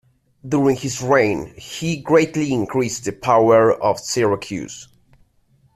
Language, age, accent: English, 19-29, England English